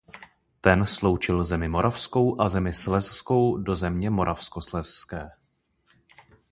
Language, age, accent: Czech, 19-29, pražský